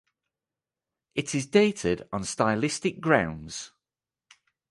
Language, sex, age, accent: English, male, 30-39, England English